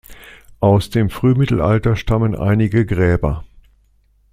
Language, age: German, 60-69